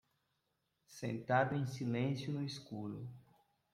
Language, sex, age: Portuguese, male, 19-29